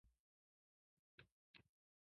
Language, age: Japanese, 19-29